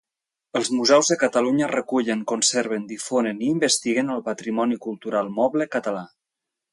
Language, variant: Catalan, Nord-Occidental